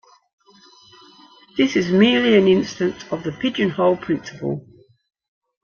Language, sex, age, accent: English, female, 60-69, Australian English